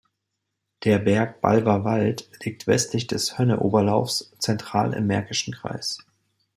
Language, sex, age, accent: German, male, 30-39, Deutschland Deutsch